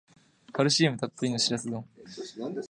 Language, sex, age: Japanese, male, 19-29